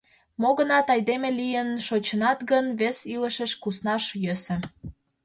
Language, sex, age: Mari, female, 19-29